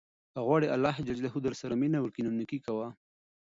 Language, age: Pashto, 30-39